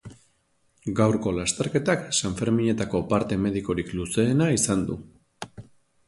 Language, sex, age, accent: Basque, male, 30-39, Erdialdekoa edo Nafarra (Gipuzkoa, Nafarroa)